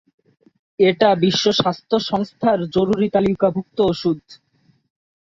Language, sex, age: Bengali, male, 19-29